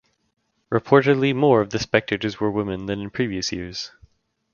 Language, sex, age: English, male, under 19